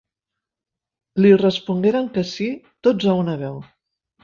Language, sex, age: Catalan, female, 50-59